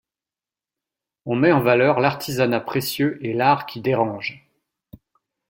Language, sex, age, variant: French, male, 40-49, Français de métropole